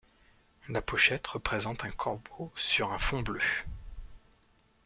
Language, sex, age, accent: French, male, 30-39, Français de l'ouest de la France